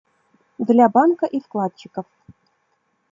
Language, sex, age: Russian, female, 30-39